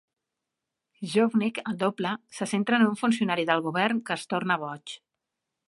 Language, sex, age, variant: Catalan, female, 50-59, Central